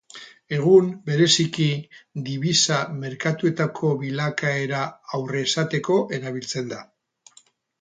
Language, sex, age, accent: Basque, male, 60-69, Erdialdekoa edo Nafarra (Gipuzkoa, Nafarroa)